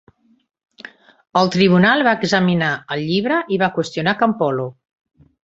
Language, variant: Catalan, Central